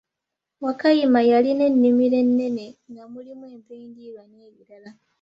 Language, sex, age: Ganda, female, 19-29